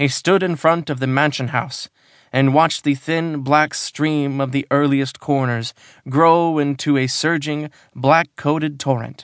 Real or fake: real